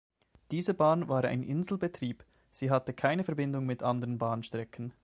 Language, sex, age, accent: German, male, 19-29, Schweizerdeutsch